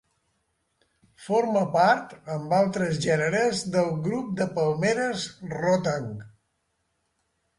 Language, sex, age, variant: Catalan, male, 70-79, Central